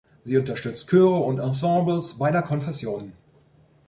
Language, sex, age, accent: German, male, 40-49, Deutschland Deutsch